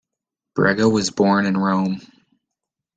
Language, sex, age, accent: English, male, under 19, United States English